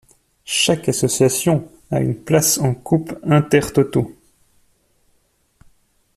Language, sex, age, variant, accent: French, male, 40-49, Français d'Europe, Français de Suisse